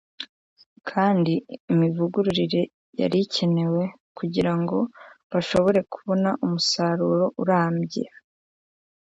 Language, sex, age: Kinyarwanda, female, 19-29